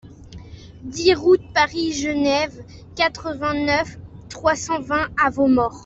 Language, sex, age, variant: French, male, 40-49, Français de métropole